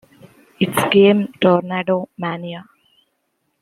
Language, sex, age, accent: English, female, 19-29, United States English